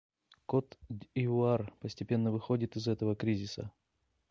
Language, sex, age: Russian, male, 40-49